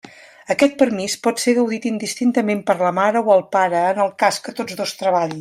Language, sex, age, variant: Catalan, female, 50-59, Central